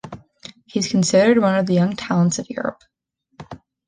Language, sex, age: English, female, 19-29